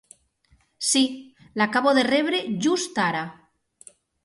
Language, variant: Catalan, Nord-Occidental